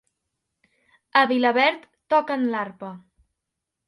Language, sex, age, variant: Catalan, female, under 19, Central